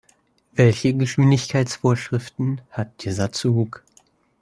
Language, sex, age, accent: German, male, under 19, Deutschland Deutsch